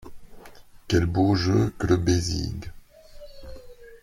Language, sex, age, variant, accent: French, male, 40-49, Français d'Europe, Français de Belgique